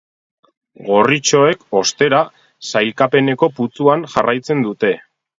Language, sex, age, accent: Basque, male, 30-39, Erdialdekoa edo Nafarra (Gipuzkoa, Nafarroa)